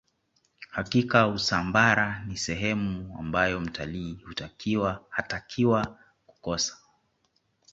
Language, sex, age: Swahili, male, 19-29